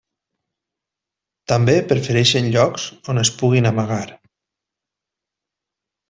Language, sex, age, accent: Catalan, male, 30-39, valencià